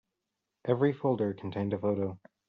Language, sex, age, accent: English, male, under 19, United States English